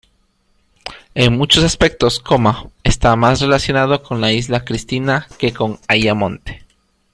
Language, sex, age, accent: Spanish, male, 40-49, Andino-Pacífico: Colombia, Perú, Ecuador, oeste de Bolivia y Venezuela andina